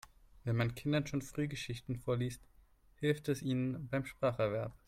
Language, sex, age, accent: German, male, 19-29, Deutschland Deutsch